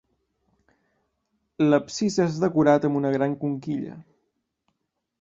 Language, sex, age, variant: Catalan, male, 19-29, Central